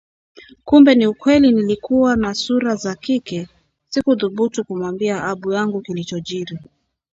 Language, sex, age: Swahili, female, 30-39